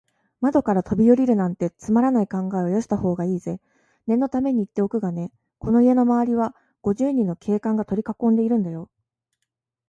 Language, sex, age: Japanese, male, 19-29